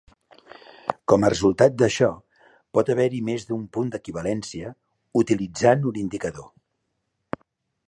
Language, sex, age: Catalan, male, 50-59